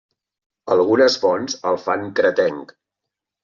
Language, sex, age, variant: Catalan, male, 50-59, Central